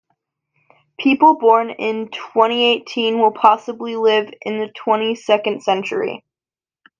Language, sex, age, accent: English, female, under 19, United States English